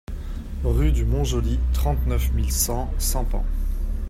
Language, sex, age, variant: French, male, 40-49, Français de métropole